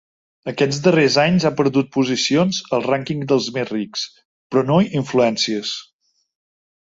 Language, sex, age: Catalan, male, 40-49